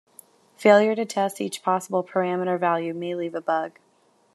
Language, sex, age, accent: English, female, 19-29, United States English